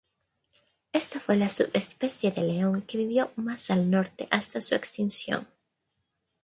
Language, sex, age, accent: Spanish, female, 19-29, América central